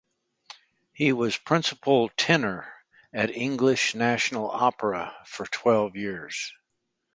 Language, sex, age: English, male, 60-69